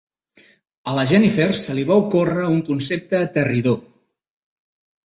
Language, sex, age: Catalan, male, 50-59